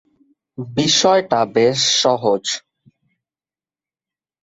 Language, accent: Bengali, Bengali